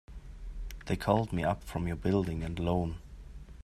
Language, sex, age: English, male, 30-39